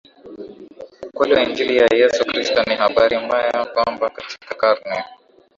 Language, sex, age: Swahili, male, 19-29